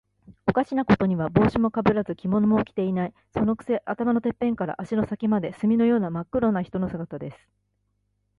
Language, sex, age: Japanese, female, 40-49